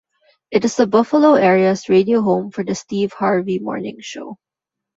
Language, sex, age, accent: English, female, 19-29, Filipino